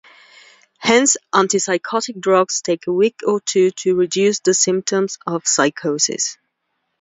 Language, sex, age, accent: English, female, 30-39, England English